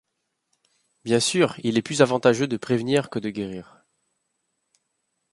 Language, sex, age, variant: French, male, 30-39, Français de métropole